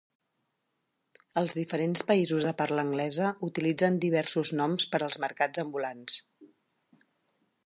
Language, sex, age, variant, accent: Catalan, female, 50-59, Central, central